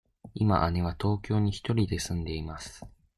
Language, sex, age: Japanese, male, under 19